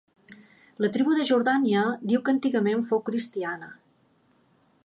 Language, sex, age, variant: Catalan, female, 40-49, Balear